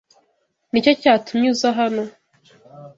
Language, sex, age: Kinyarwanda, female, 19-29